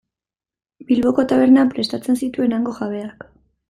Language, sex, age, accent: Basque, female, 19-29, Erdialdekoa edo Nafarra (Gipuzkoa, Nafarroa)